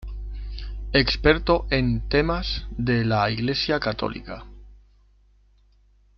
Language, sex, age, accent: Spanish, male, 40-49, España: Centro-Sur peninsular (Madrid, Toledo, Castilla-La Mancha)